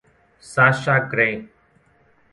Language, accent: Spanish, México